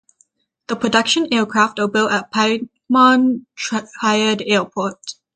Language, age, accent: English, under 19, United States English